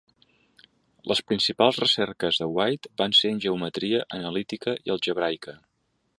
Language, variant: Catalan, Central